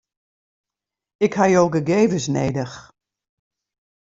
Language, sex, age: Western Frisian, female, 60-69